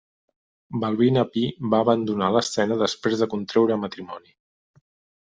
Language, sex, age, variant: Catalan, male, 19-29, Central